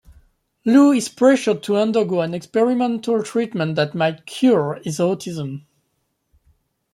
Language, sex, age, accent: English, male, 30-39, England English